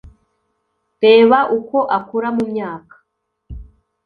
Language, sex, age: Kinyarwanda, female, 19-29